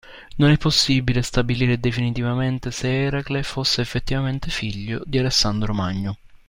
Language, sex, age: Italian, male, 19-29